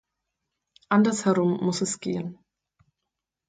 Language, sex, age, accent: German, female, 19-29, Deutschland Deutsch